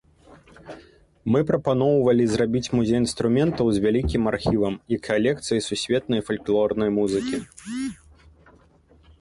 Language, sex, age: Belarusian, male, 19-29